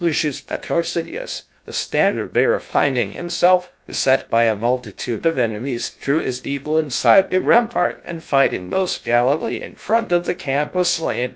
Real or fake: fake